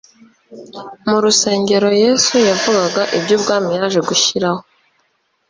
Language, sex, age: Kinyarwanda, female, 19-29